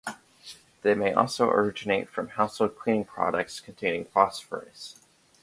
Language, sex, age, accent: English, male, under 19, United States English